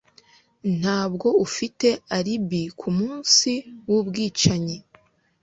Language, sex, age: Kinyarwanda, female, under 19